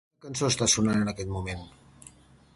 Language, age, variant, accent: Catalan, 50-59, Central, central